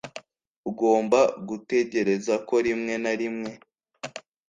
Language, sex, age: Kinyarwanda, male, under 19